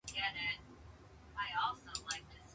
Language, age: Japanese, 30-39